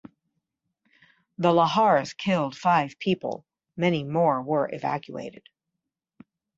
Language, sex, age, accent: English, female, 60-69, United States English